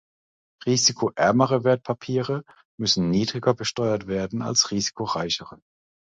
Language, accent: German, Deutschland Deutsch